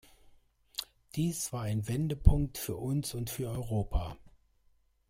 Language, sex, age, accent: German, male, 60-69, Deutschland Deutsch